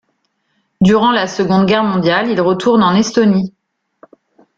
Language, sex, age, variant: French, female, 40-49, Français de métropole